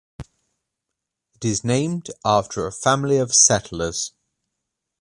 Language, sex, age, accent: English, male, 30-39, England English